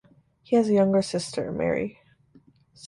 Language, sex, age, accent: English, female, 19-29, United States English